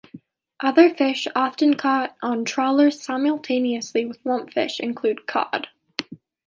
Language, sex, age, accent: English, female, 19-29, United States English